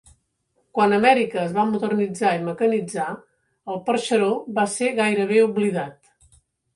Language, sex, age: Catalan, female, 70-79